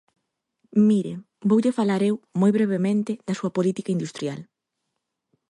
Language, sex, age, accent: Galician, female, 19-29, Oriental (común en zona oriental)